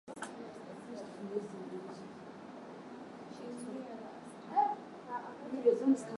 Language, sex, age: Swahili, female, 19-29